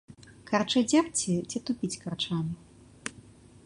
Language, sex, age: Belarusian, female, 19-29